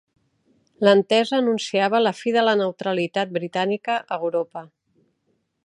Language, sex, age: Catalan, female, 50-59